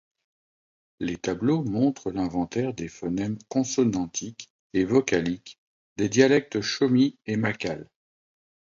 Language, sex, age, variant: French, male, 50-59, Français de métropole